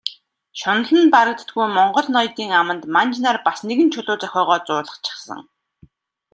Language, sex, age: Mongolian, female, 30-39